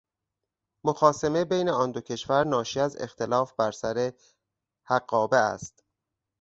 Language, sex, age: Persian, male, 30-39